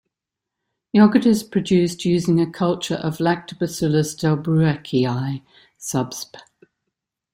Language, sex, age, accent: English, female, 60-69, Australian English